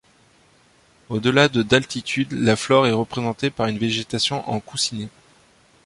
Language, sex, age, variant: French, male, 30-39, Français de métropole